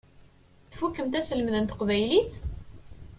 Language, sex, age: Kabyle, female, 19-29